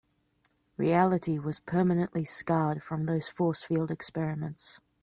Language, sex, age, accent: English, female, 30-39, Australian English